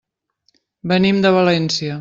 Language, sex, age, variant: Catalan, female, 50-59, Central